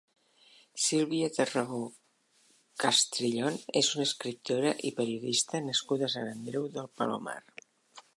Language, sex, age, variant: Catalan, female, 60-69, Central